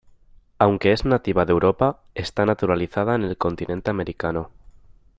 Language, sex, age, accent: Spanish, male, under 19, España: Norte peninsular (Asturias, Castilla y León, Cantabria, País Vasco, Navarra, Aragón, La Rioja, Guadalajara, Cuenca)